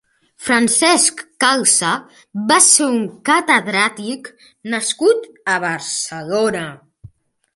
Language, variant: Catalan, Central